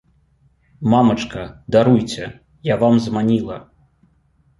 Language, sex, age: Belarusian, male, 30-39